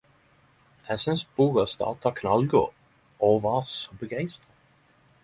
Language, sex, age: Norwegian Nynorsk, male, 30-39